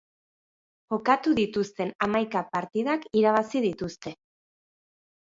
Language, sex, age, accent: Basque, female, 30-39, Batua